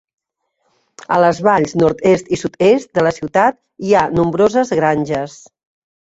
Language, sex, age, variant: Catalan, female, 50-59, Central